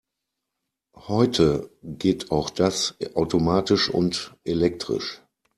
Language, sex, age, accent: German, male, 40-49, Deutschland Deutsch